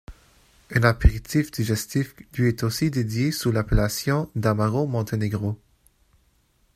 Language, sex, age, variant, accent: French, male, 19-29, Français d'Amérique du Nord, Français du Canada